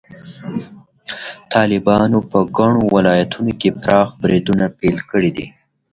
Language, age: Pashto, 19-29